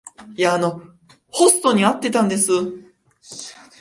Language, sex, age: Japanese, male, 19-29